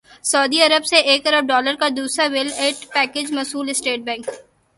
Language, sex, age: Urdu, female, 19-29